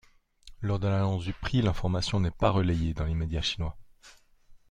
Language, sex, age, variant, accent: French, male, 30-39, Français d'Europe, Français de Suisse